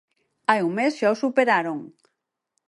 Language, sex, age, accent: Galician, female, 30-39, Oriental (común en zona oriental)